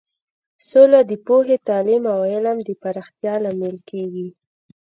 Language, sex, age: Pashto, female, 19-29